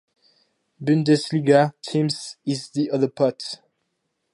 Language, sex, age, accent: English, male, 19-29, French